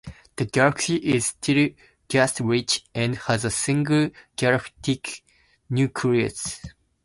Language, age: English, 19-29